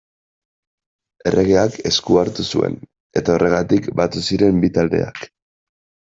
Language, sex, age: Basque, male, 19-29